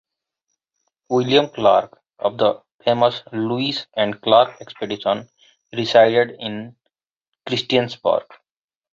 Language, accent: English, India and South Asia (India, Pakistan, Sri Lanka)